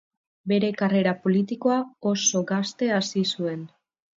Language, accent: Basque, Mendebalekoa (Araba, Bizkaia, Gipuzkoako mendebaleko herri batzuk)